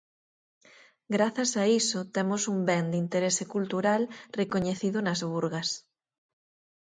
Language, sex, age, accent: Galician, female, 30-39, Normativo (estándar)